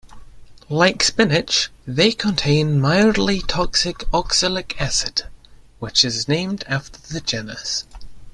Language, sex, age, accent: English, male, under 19, England English